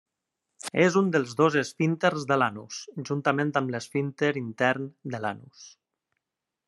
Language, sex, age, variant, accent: Catalan, male, 30-39, Valencià meridional, valencià